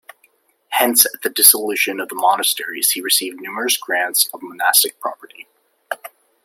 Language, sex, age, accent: English, male, 19-29, United States English